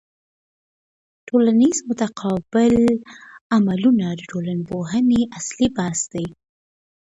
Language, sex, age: Pashto, female, 19-29